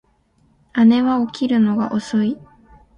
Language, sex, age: Japanese, female, 19-29